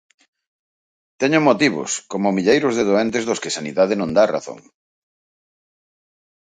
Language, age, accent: Galician, 40-49, Central (gheada)